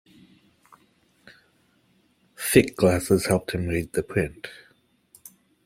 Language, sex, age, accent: English, male, 30-39, Australian English